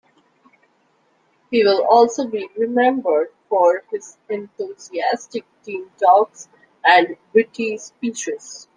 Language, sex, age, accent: English, female, 19-29, India and South Asia (India, Pakistan, Sri Lanka)